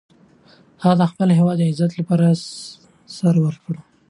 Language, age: Pashto, 19-29